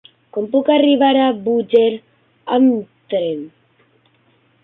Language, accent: Catalan, valencià